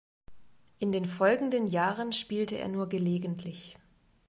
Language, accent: German, Deutschland Deutsch